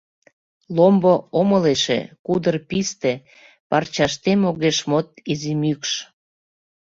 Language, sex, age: Mari, female, 40-49